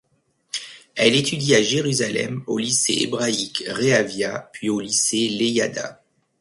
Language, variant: French, Français de métropole